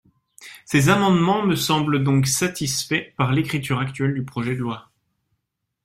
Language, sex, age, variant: French, male, 30-39, Français de métropole